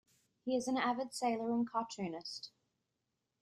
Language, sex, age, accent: English, female, 19-29, Australian English